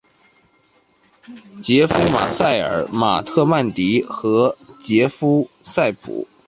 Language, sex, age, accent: Chinese, male, 19-29, 出生地：北京市